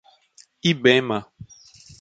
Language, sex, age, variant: Portuguese, male, 30-39, Portuguese (Brasil)